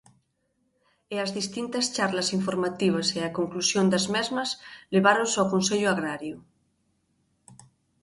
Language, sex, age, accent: Galician, female, 30-39, Normativo (estándar)